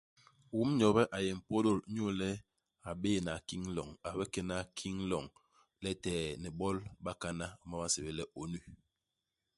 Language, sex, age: Basaa, male, 50-59